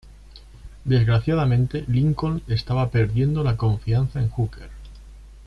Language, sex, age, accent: Spanish, male, 40-49, España: Centro-Sur peninsular (Madrid, Toledo, Castilla-La Mancha)